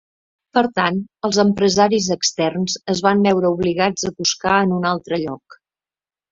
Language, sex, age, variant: Catalan, female, 60-69, Central